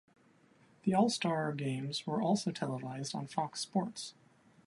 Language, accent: English, United States English